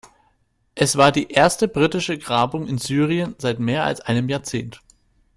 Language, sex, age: German, male, 19-29